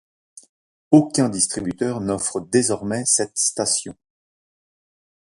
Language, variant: French, Français de métropole